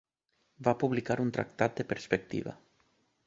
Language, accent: Catalan, valencià